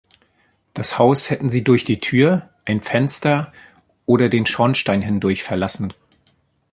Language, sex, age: German, male, 40-49